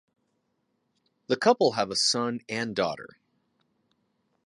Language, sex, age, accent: English, male, 40-49, United States English